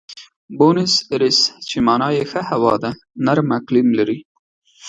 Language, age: Pashto, 19-29